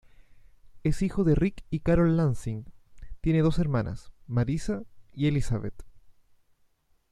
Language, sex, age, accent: Spanish, male, 19-29, Chileno: Chile, Cuyo